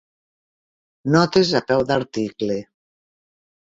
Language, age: Catalan, 60-69